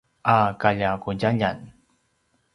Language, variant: Paiwan, pinayuanan a kinaikacedasan (東排灣語)